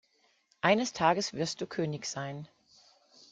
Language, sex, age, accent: German, female, 40-49, Deutschland Deutsch